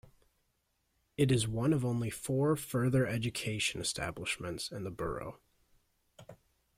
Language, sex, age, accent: English, male, 19-29, United States English